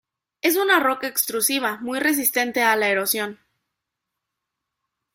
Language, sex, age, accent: Spanish, female, 19-29, México